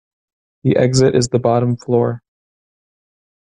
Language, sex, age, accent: English, male, 19-29, United States English